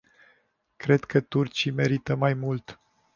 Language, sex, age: Romanian, male, 50-59